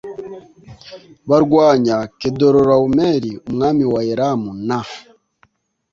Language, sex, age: Kinyarwanda, male, 50-59